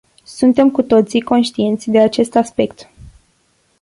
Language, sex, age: Romanian, female, 19-29